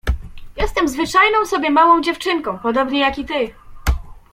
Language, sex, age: Polish, female, 19-29